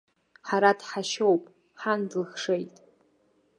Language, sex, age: Abkhazian, female, under 19